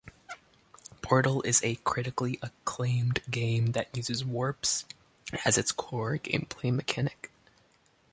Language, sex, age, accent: English, male, 19-29, United States English